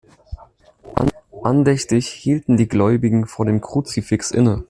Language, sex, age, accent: German, male, 19-29, Deutschland Deutsch